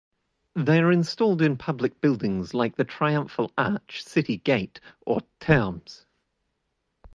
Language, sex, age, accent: English, male, 40-49, New Zealand English